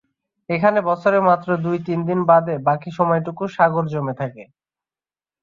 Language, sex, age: Bengali, male, 19-29